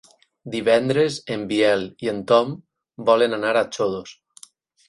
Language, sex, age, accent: Catalan, male, 30-39, valencià; valencià meridional